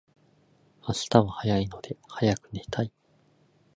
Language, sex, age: Japanese, male, 19-29